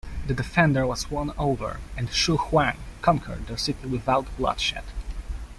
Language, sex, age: English, male, 19-29